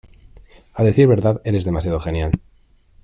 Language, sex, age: Spanish, male, 19-29